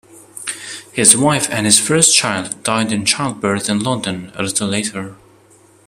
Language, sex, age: English, male, 19-29